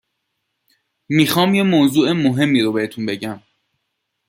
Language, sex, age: Persian, male, 19-29